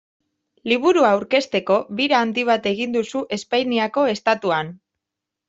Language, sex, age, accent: Basque, male, 19-29, Mendebalekoa (Araba, Bizkaia, Gipuzkoako mendebaleko herri batzuk)